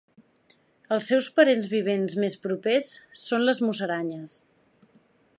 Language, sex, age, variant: Catalan, female, 40-49, Central